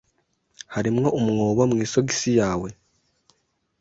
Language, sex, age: Kinyarwanda, male, 30-39